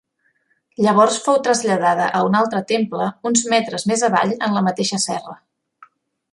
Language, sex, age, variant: Catalan, female, 40-49, Central